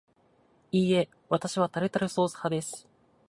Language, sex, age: Japanese, male, 19-29